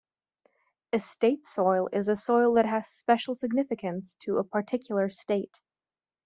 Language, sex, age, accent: English, female, 19-29, United States English